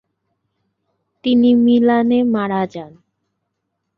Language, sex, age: Bengali, female, 19-29